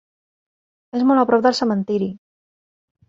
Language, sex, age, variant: Catalan, female, 40-49, Central